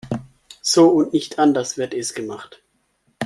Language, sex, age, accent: German, male, 19-29, Deutschland Deutsch